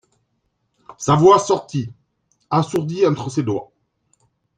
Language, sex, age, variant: French, male, 40-49, Français de métropole